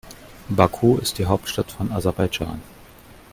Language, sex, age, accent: German, male, 40-49, Deutschland Deutsch